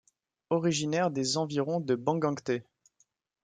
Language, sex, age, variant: French, male, 19-29, Français de métropole